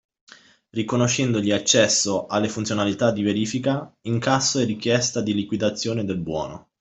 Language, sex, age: Italian, male, 19-29